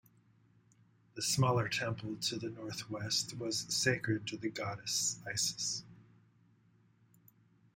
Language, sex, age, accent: English, male, 50-59, United States English